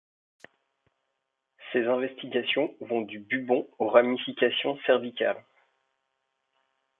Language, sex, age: French, male, 30-39